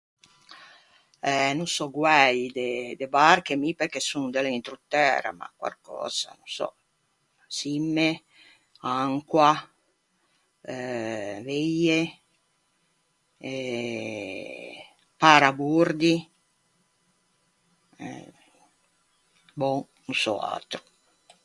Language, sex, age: Ligurian, female, 60-69